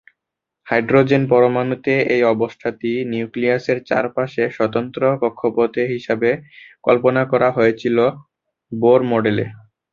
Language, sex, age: Bengali, male, 19-29